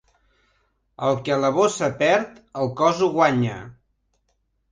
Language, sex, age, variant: Catalan, male, 70-79, Central